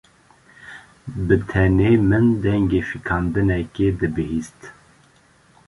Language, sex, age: Kurdish, male, 30-39